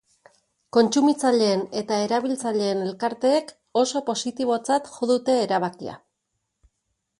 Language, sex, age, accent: Basque, female, 40-49, Mendebalekoa (Araba, Bizkaia, Gipuzkoako mendebaleko herri batzuk)